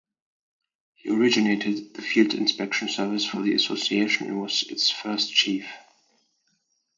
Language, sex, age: English, male, 19-29